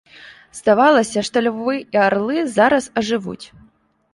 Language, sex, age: Belarusian, female, 19-29